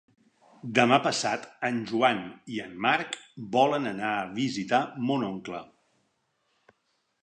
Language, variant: Catalan, Central